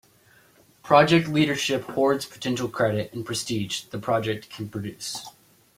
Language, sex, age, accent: English, male, under 19, United States English